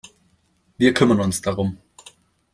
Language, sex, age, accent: German, male, 19-29, Deutschland Deutsch